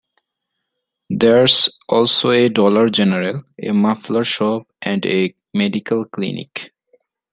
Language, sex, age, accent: English, male, 19-29, India and South Asia (India, Pakistan, Sri Lanka)